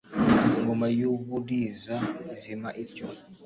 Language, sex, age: Kinyarwanda, male, 19-29